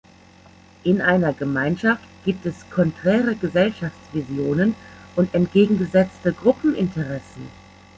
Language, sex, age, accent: German, female, 40-49, Deutschland Deutsch